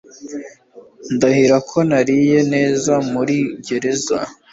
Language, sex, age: Kinyarwanda, male, under 19